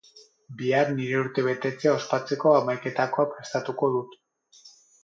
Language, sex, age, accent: Basque, male, 40-49, Mendebalekoa (Araba, Bizkaia, Gipuzkoako mendebaleko herri batzuk)